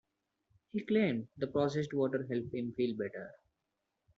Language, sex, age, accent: English, male, 19-29, India and South Asia (India, Pakistan, Sri Lanka)